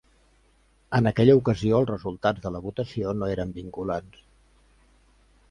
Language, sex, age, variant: Catalan, male, 50-59, Central